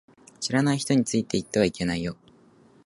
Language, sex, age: Japanese, male, 19-29